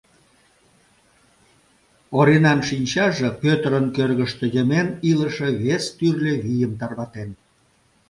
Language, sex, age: Mari, male, 60-69